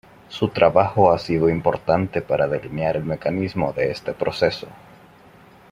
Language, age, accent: Spanish, 19-29, América central